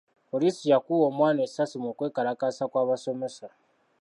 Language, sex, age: Ganda, male, 19-29